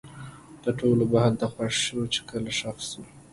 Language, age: Pashto, 19-29